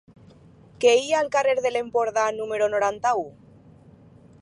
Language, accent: Catalan, valencià